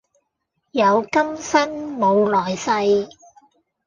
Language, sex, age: Cantonese, female, 30-39